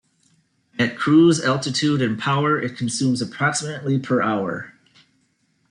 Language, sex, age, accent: English, male, 50-59, United States English